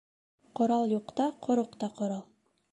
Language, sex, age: Bashkir, female, 19-29